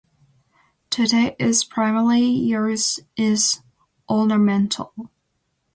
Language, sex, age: English, female, 19-29